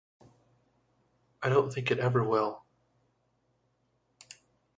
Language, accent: English, United States English